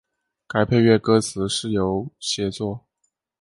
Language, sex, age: Chinese, male, 19-29